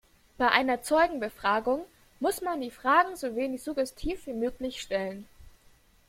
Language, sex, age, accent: German, female, 19-29, Deutschland Deutsch